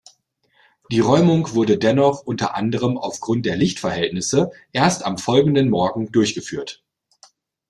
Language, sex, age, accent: German, male, 40-49, Deutschland Deutsch